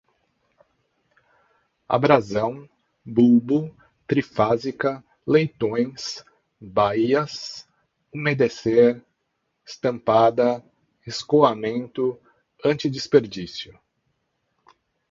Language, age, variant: Portuguese, 50-59, Portuguese (Brasil)